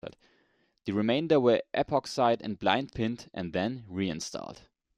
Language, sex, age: English, male, 19-29